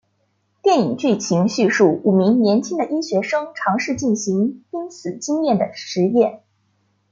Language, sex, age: Chinese, female, 19-29